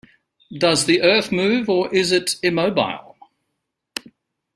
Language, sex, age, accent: English, male, 60-69, England English